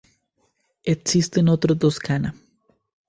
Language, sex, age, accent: Spanish, male, 19-29, Andino-Pacífico: Colombia, Perú, Ecuador, oeste de Bolivia y Venezuela andina